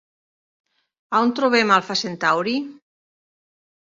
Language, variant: Catalan, Nord-Occidental